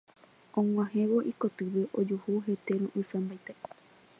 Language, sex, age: Guarani, female, 19-29